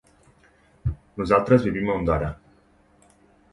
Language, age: Catalan, 30-39